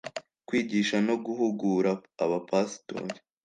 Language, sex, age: Kinyarwanda, male, under 19